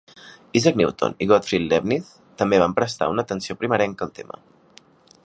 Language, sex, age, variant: Catalan, male, 19-29, Central